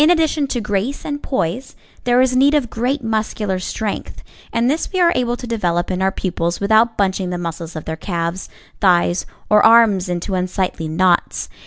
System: none